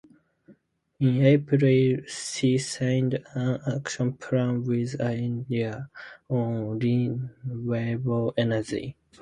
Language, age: English, 19-29